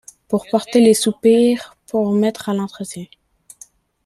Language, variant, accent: French, Français d'Amérique du Nord, Français du Canada